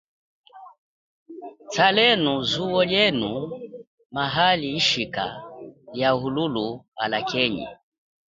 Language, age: Chokwe, 30-39